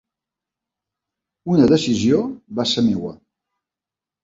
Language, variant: Catalan, Balear